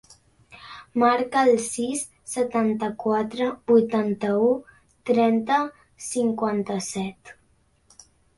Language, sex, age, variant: Catalan, male, 40-49, Central